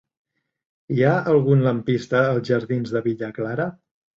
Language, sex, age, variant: Catalan, male, 50-59, Central